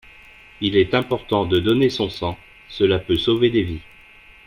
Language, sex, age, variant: French, male, 40-49, Français de métropole